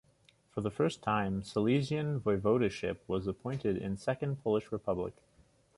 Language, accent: English, Canadian English